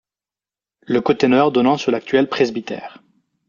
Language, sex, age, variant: French, male, 19-29, Français de métropole